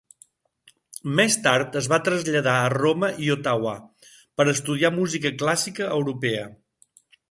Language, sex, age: Catalan, male, 60-69